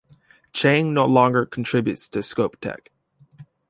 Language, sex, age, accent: English, male, 19-29, United States English